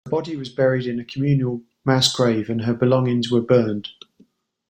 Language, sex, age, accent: English, male, 40-49, England English